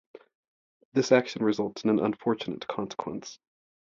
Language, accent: English, United States English